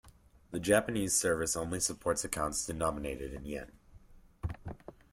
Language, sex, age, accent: English, male, 19-29, United States English